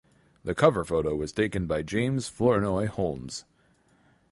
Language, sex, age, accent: English, male, 19-29, United States English